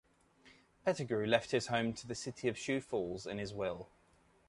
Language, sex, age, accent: English, male, 30-39, England English